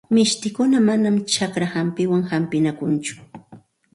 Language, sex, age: Santa Ana de Tusi Pasco Quechua, female, 40-49